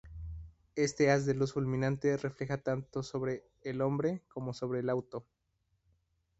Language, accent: Spanish, México